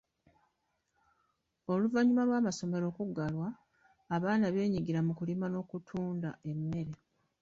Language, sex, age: Ganda, female, 40-49